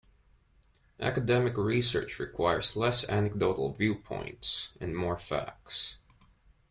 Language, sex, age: English, male, 19-29